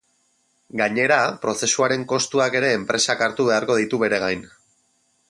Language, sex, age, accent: Basque, male, 30-39, Erdialdekoa edo Nafarra (Gipuzkoa, Nafarroa)